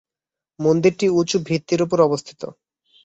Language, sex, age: Bengali, male, under 19